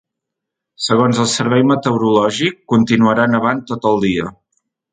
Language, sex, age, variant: Catalan, male, 30-39, Central